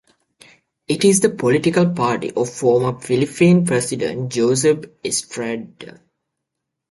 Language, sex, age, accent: English, male, 19-29, United States English